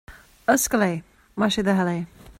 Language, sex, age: Irish, female, 40-49